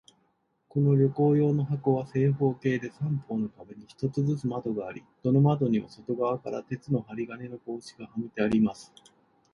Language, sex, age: Japanese, male, 40-49